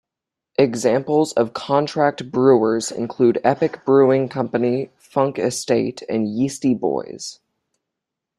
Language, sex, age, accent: English, male, under 19, United States English